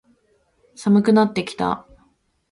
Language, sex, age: Japanese, female, 19-29